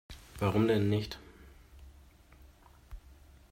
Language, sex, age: German, male, 30-39